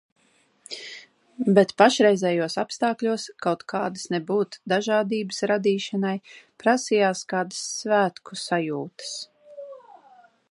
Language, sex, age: Latvian, female, 40-49